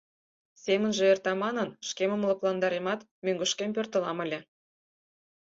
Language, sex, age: Mari, female, 19-29